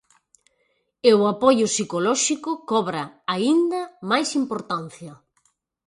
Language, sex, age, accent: Galician, female, 40-49, Atlántico (seseo e gheada)